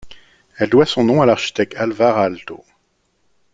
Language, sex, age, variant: French, male, 30-39, Français de métropole